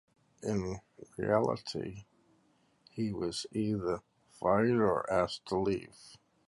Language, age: English, 60-69